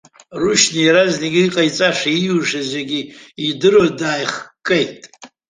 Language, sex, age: Abkhazian, male, 80-89